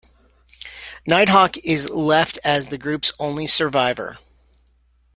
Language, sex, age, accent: English, male, 40-49, United States English